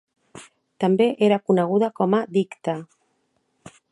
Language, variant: Catalan, Central